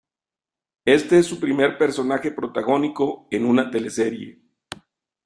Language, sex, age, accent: Spanish, male, 50-59, México